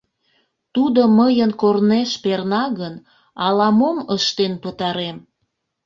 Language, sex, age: Mari, female, 40-49